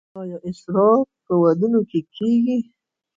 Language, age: Pashto, 19-29